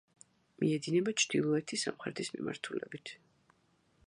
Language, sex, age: Georgian, female, 40-49